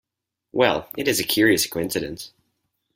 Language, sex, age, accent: English, male, under 19, United States English